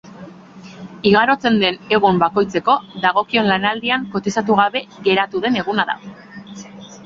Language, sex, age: Basque, female, 19-29